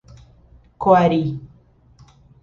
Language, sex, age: Portuguese, female, 30-39